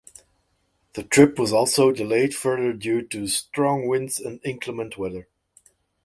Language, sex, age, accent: English, male, 30-39, United States English